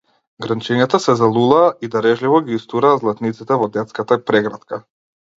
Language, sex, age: Macedonian, male, 19-29